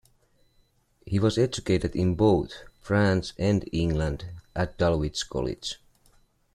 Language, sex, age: English, male, 30-39